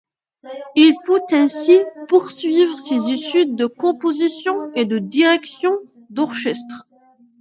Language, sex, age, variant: French, female, under 19, Français de métropole